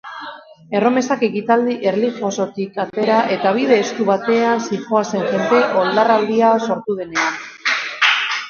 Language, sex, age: Basque, female, 30-39